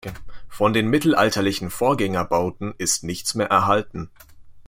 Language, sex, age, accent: German, male, 19-29, Deutschland Deutsch